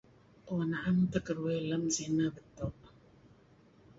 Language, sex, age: Kelabit, female, 50-59